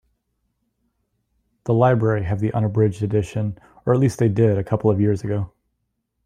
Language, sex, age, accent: English, male, 30-39, United States English